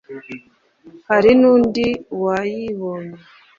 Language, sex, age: Kinyarwanda, female, 19-29